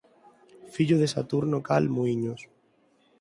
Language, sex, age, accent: Galician, male, under 19, Neofalante